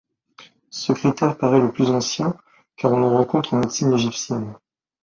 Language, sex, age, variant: French, male, 30-39, Français de métropole